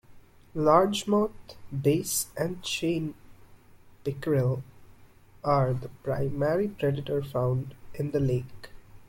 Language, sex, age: English, male, 19-29